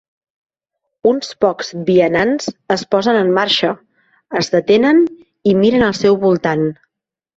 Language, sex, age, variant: Catalan, female, 30-39, Central